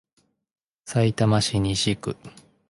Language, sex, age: Japanese, male, 19-29